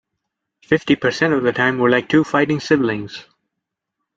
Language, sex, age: English, male, under 19